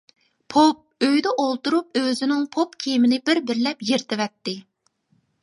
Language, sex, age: Uyghur, female, 30-39